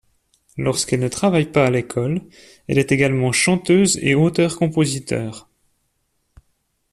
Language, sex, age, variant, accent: French, male, 40-49, Français d'Europe, Français de Suisse